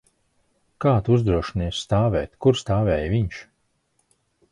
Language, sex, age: Latvian, male, 30-39